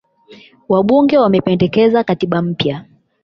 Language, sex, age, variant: Swahili, female, 19-29, Kiswahili cha Bara ya Tanzania